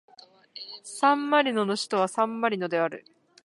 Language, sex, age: Japanese, female, 19-29